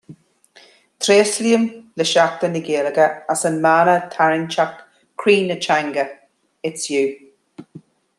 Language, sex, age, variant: Irish, male, 50-59, Gaeilge Uladh